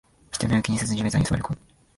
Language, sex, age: Japanese, male, 19-29